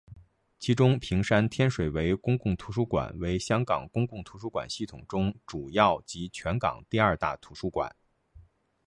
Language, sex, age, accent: Chinese, male, 40-49, 出生地：北京市